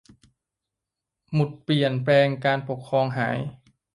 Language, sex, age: Thai, male, 19-29